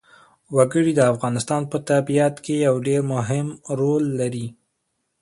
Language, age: Pashto, 19-29